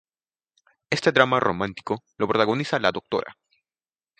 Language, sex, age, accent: Spanish, male, under 19, Andino-Pacífico: Colombia, Perú, Ecuador, oeste de Bolivia y Venezuela andina